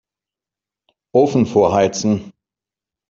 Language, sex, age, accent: German, male, 50-59, Deutschland Deutsch